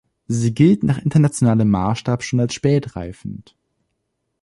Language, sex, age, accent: German, male, 19-29, Deutschland Deutsch